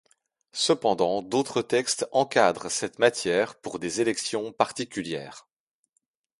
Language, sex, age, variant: French, male, 40-49, Français de métropole